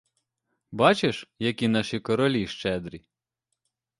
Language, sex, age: Ukrainian, male, 30-39